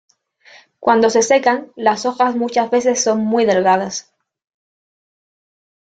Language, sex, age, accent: Spanish, female, 19-29, España: Norte peninsular (Asturias, Castilla y León, Cantabria, País Vasco, Navarra, Aragón, La Rioja, Guadalajara, Cuenca)